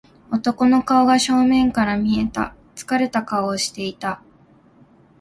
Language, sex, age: Japanese, female, 19-29